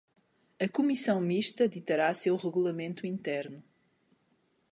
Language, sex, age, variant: Portuguese, female, 40-49, Portuguese (Portugal)